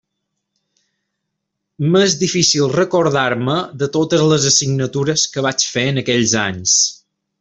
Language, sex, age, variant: Catalan, male, 30-39, Balear